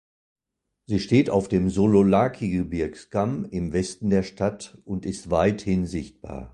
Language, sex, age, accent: German, male, 60-69, Deutschland Deutsch